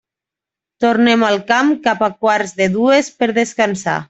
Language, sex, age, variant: Catalan, female, 19-29, Nord-Occidental